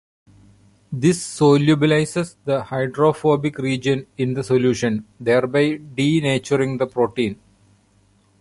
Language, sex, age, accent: English, male, 40-49, India and South Asia (India, Pakistan, Sri Lanka)